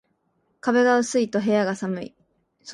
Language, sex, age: Japanese, female, 19-29